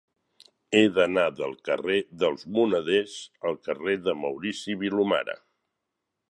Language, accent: Catalan, Barceloní